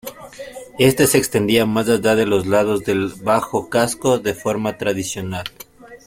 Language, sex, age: Spanish, male, 30-39